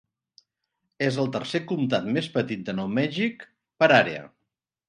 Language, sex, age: Catalan, male, 50-59